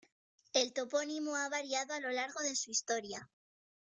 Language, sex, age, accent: Spanish, female, under 19, España: Norte peninsular (Asturias, Castilla y León, Cantabria, País Vasco, Navarra, Aragón, La Rioja, Guadalajara, Cuenca)